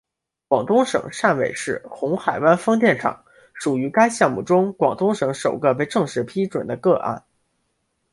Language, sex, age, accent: Chinese, male, under 19, 出生地：辽宁省